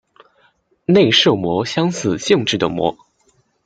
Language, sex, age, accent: Chinese, male, 19-29, 出生地：山东省